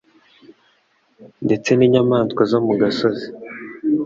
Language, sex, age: Kinyarwanda, male, under 19